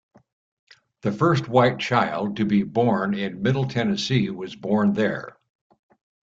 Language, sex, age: English, male, 70-79